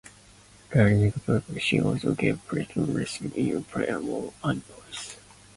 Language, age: English, 19-29